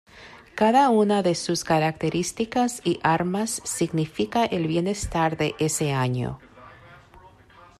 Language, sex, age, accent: Spanish, female, 40-49, México